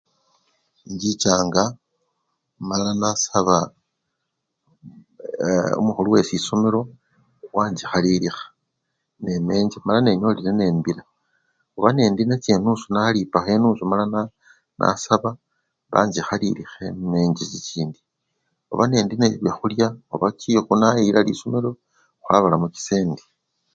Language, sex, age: Luyia, male, 50-59